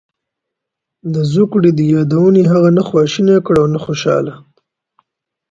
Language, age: Pashto, 19-29